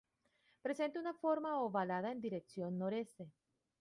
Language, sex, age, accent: Spanish, female, 30-39, Andino-Pacífico: Colombia, Perú, Ecuador, oeste de Bolivia y Venezuela andina